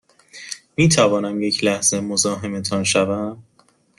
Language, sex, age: Persian, male, 19-29